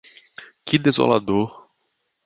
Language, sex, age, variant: Portuguese, male, 30-39, Portuguese (Brasil)